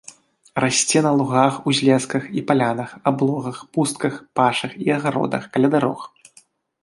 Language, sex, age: Belarusian, male, 19-29